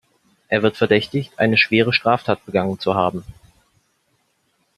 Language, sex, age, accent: German, male, 19-29, Deutschland Deutsch